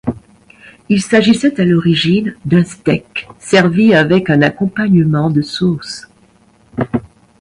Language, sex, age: French, female, 60-69